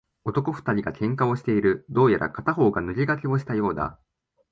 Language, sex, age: Japanese, male, 19-29